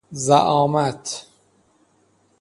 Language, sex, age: Persian, male, 30-39